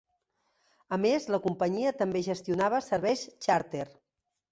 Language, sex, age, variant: Catalan, female, 50-59, Central